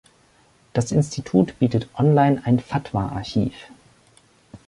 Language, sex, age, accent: German, male, 19-29, Deutschland Deutsch